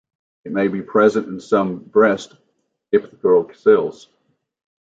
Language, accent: English, United States English